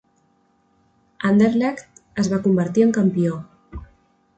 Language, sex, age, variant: Catalan, female, 19-29, Central